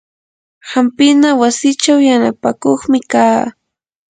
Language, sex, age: Yanahuanca Pasco Quechua, female, 30-39